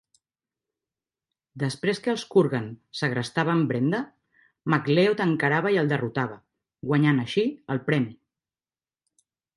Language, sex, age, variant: Catalan, female, 40-49, Central